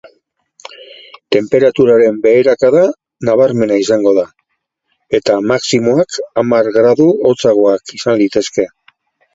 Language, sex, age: Basque, male, 60-69